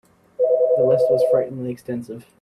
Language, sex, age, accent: English, male, 19-29, United States English